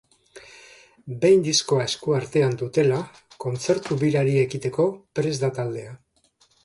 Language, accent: Basque, Mendebalekoa (Araba, Bizkaia, Gipuzkoako mendebaleko herri batzuk)